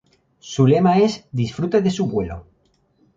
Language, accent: Spanish, España: Centro-Sur peninsular (Madrid, Toledo, Castilla-La Mancha)